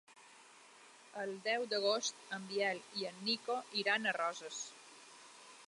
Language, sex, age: Catalan, female, 50-59